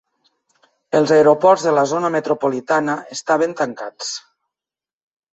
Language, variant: Catalan, Nord-Occidental